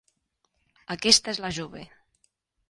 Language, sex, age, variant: Catalan, female, 19-29, Nord-Occidental